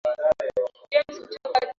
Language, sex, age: Swahili, female, 19-29